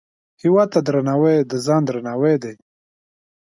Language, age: Pashto, 19-29